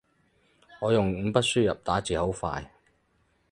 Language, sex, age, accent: Cantonese, male, 30-39, 广州音